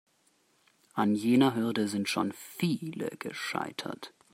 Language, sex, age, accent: German, male, under 19, Deutschland Deutsch